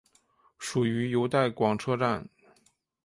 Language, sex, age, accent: Chinese, male, 19-29, 出生地：天津市